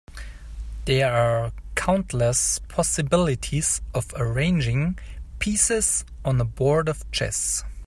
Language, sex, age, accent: English, male, 30-39, United States English